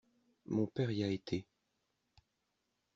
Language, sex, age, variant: French, male, 50-59, Français de métropole